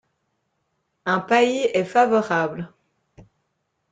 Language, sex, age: French, female, 30-39